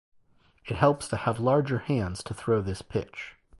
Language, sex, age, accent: English, male, 40-49, United States English